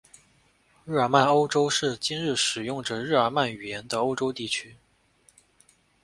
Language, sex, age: Chinese, male, 19-29